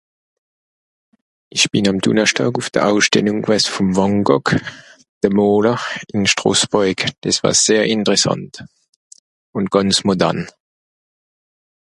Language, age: Swiss German, 40-49